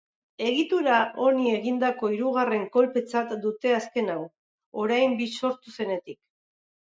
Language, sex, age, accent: Basque, female, 40-49, Erdialdekoa edo Nafarra (Gipuzkoa, Nafarroa)